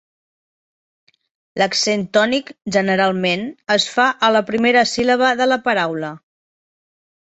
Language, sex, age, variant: Catalan, female, 30-39, Septentrional